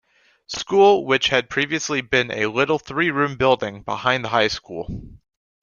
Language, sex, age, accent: English, male, under 19, United States English